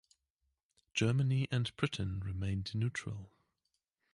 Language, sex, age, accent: English, male, 19-29, England English